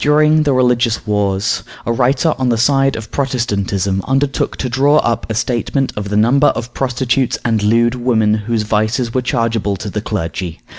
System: none